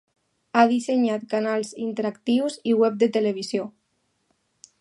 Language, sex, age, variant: Catalan, female, under 19, Alacantí